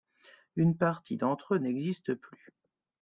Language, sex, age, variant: French, male, 30-39, Français de métropole